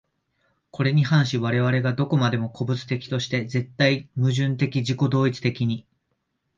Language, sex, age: Japanese, male, 19-29